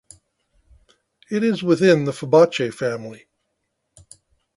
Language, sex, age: English, male, 60-69